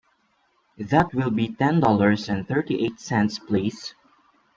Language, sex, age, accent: English, male, 19-29, Filipino